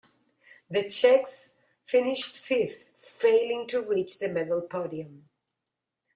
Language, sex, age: English, female, 40-49